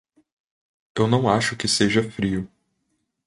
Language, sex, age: Portuguese, male, 19-29